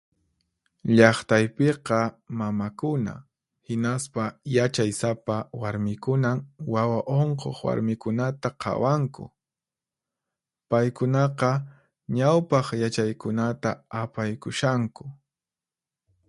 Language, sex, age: Puno Quechua, male, 30-39